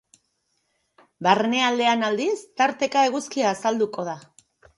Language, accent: Basque, Erdialdekoa edo Nafarra (Gipuzkoa, Nafarroa)